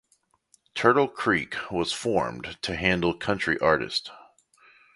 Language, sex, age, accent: English, male, 19-29, United States English